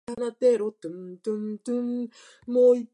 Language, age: Japanese, under 19